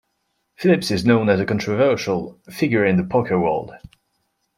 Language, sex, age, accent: English, male, 19-29, United States English